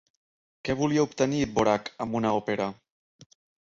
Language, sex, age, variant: Catalan, male, 19-29, Central